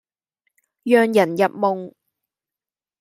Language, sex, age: Cantonese, female, 19-29